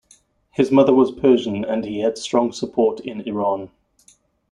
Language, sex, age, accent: English, male, 30-39, Southern African (South Africa, Zimbabwe, Namibia)